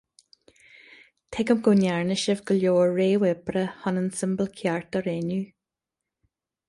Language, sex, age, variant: Irish, female, 50-59, Gaeilge Uladh